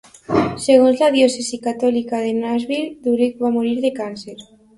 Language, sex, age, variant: Catalan, female, under 19, Alacantí